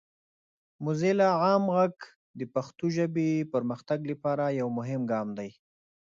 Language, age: Pashto, 30-39